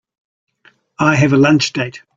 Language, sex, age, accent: English, male, 60-69, New Zealand English